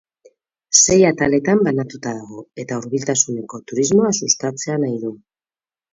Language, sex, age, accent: Basque, female, 30-39, Mendebalekoa (Araba, Bizkaia, Gipuzkoako mendebaleko herri batzuk)